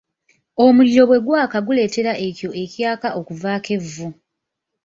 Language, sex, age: Ganda, female, 19-29